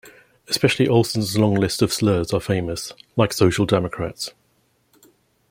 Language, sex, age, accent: English, male, 50-59, England English